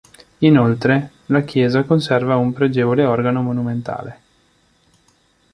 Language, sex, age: Italian, male, 19-29